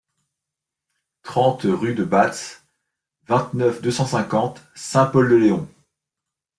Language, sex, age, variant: French, male, 30-39, Français de métropole